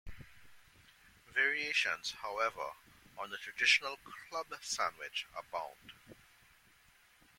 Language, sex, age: English, male, 40-49